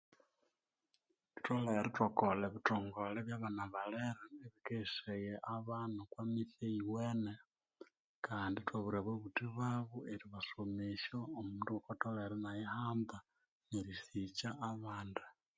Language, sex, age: Konzo, male, 19-29